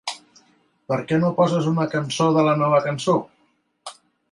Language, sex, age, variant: Catalan, male, 40-49, Central